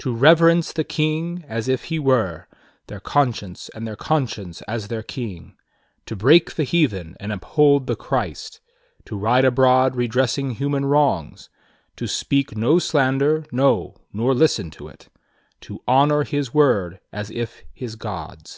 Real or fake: real